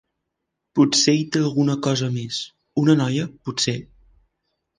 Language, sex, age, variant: Catalan, male, 19-29, Central